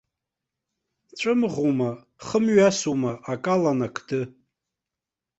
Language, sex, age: Abkhazian, male, 30-39